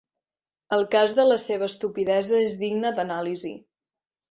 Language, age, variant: Catalan, 19-29, Central